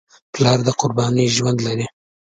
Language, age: Pashto, 30-39